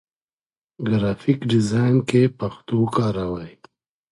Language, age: Pashto, 30-39